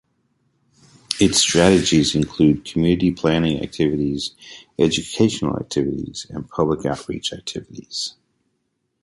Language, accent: English, United States English